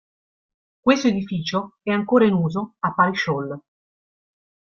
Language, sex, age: Italian, female, 40-49